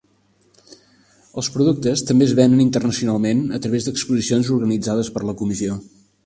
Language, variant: Catalan, Central